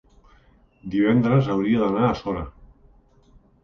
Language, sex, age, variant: Catalan, male, 50-59, Central